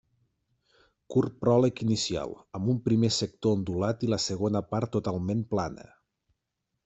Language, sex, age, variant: Catalan, male, 30-39, Nord-Occidental